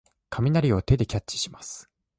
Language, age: Japanese, 19-29